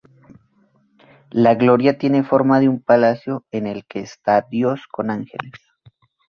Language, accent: Spanish, Andino-Pacífico: Colombia, Perú, Ecuador, oeste de Bolivia y Venezuela andina